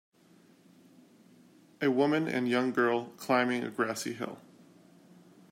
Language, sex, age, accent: English, male, 30-39, United States English